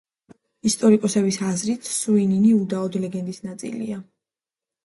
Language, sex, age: Georgian, female, 19-29